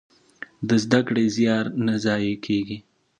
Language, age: Pashto, 19-29